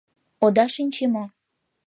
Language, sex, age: Mari, female, under 19